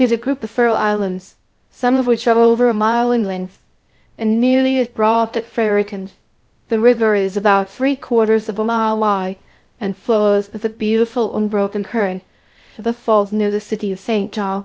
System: TTS, VITS